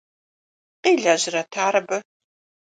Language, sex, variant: Kabardian, female, Адыгэбзэ (Къэбэрдей, Кирил, псоми зэдай)